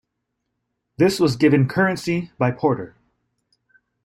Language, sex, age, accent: English, male, 30-39, United States English